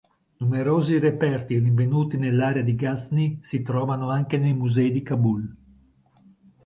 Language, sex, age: Italian, male, 50-59